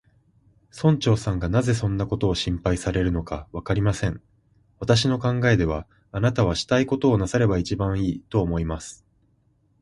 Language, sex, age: Japanese, male, 19-29